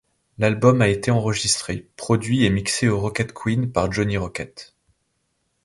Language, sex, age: French, male, 30-39